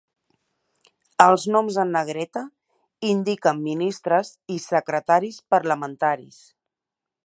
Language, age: Catalan, 30-39